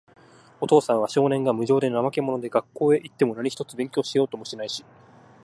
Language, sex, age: Japanese, male, under 19